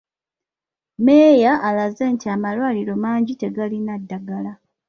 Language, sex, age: Ganda, female, 30-39